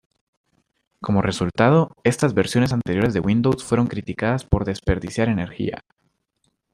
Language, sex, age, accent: Spanish, male, under 19, América central